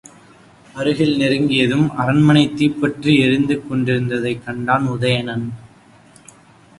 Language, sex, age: Tamil, male, under 19